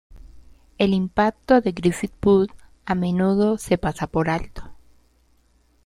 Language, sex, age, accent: Spanish, female, 19-29, Andino-Pacífico: Colombia, Perú, Ecuador, oeste de Bolivia y Venezuela andina